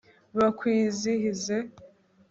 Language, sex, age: Kinyarwanda, female, under 19